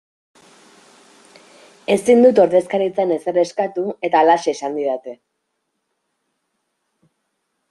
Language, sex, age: Basque, female, 30-39